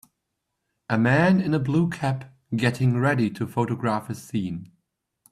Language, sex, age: English, male, 30-39